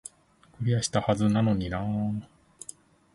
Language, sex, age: Japanese, male, 40-49